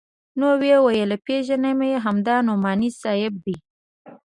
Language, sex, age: Pashto, female, 19-29